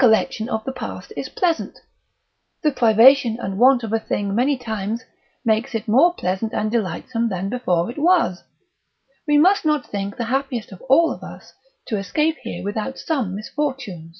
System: none